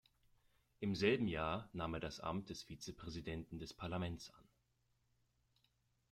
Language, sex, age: German, male, 30-39